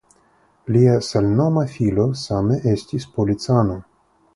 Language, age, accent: Esperanto, 30-39, Internacia